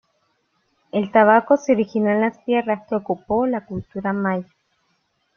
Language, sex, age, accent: Spanish, female, 30-39, América central